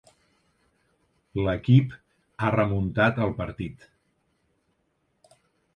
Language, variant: Catalan, Central